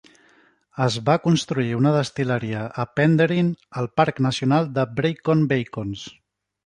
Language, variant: Catalan, Central